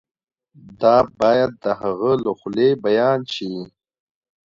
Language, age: Pashto, 19-29